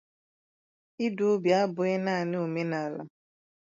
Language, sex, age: Igbo, female, 19-29